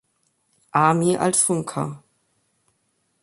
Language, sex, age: German, male, under 19